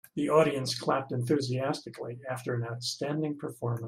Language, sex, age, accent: English, male, 70-79, United States English